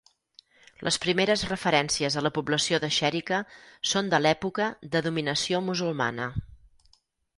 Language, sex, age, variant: Catalan, female, 50-59, Central